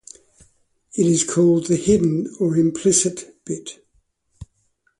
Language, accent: English, Australian English